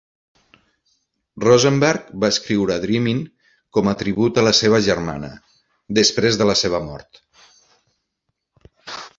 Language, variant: Catalan, Septentrional